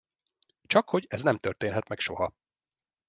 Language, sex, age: Hungarian, male, 30-39